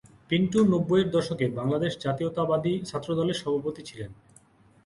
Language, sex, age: Bengali, male, 19-29